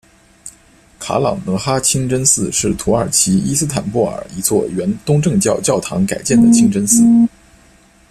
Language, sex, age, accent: Chinese, male, 19-29, 出生地：河南省